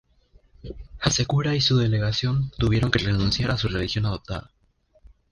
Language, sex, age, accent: Spanish, male, under 19, Rioplatense: Argentina, Uruguay, este de Bolivia, Paraguay